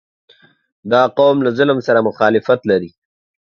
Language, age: Pashto, 30-39